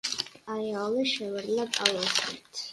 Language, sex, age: Uzbek, male, 19-29